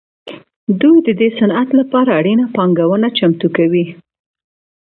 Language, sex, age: Pashto, female, 19-29